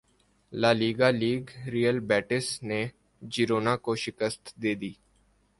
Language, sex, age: Urdu, male, 19-29